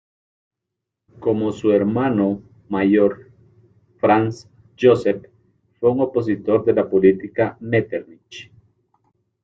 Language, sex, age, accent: Spanish, male, 40-49, América central